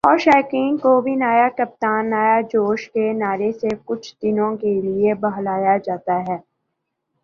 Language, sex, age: Urdu, male, 19-29